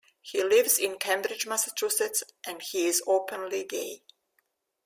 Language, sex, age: English, female, 60-69